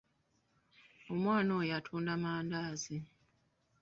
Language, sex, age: Ganda, female, 40-49